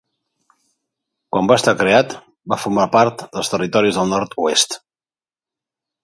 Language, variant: Catalan, Central